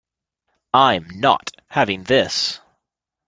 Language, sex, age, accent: English, male, 40-49, United States English